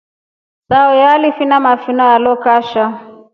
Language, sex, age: Rombo, female, 40-49